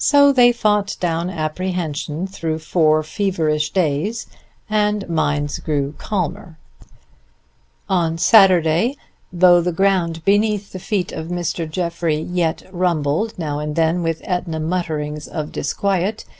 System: none